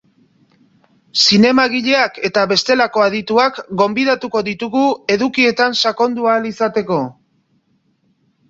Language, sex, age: Basque, male, 40-49